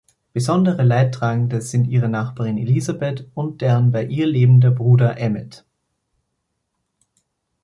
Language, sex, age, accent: German, male, 19-29, Österreichisches Deutsch